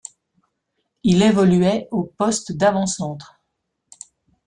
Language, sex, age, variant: French, female, 50-59, Français de métropole